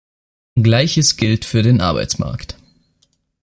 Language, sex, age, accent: German, male, 19-29, Österreichisches Deutsch